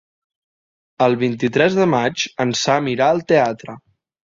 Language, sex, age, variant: Catalan, male, 19-29, Central